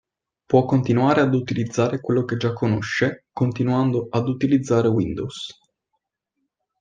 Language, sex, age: Italian, male, 19-29